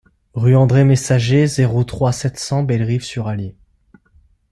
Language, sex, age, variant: French, male, 19-29, Français de métropole